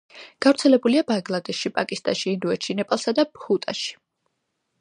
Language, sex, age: Georgian, female, 19-29